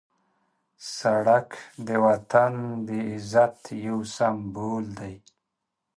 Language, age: Pashto, 50-59